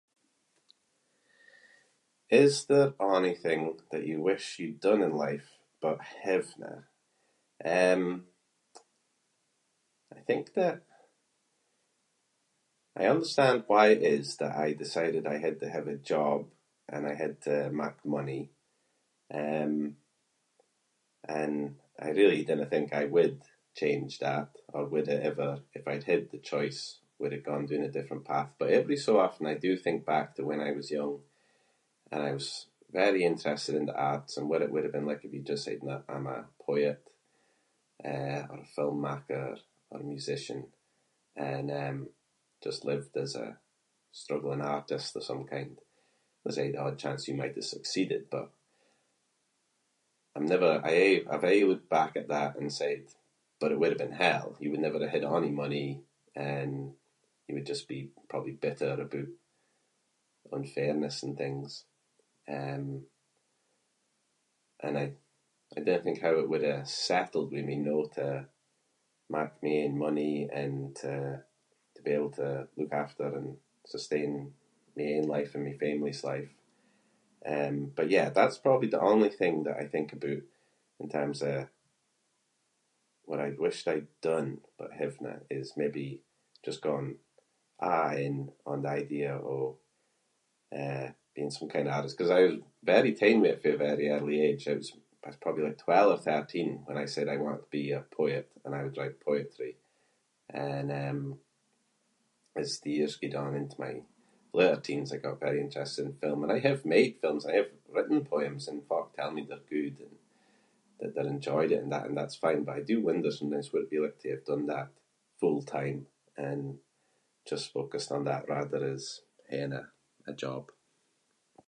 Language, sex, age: Scots, male, 30-39